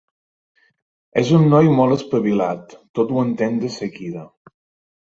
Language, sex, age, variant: Catalan, male, 30-39, Central